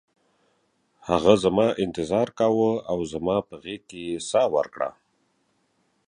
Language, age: Pashto, 40-49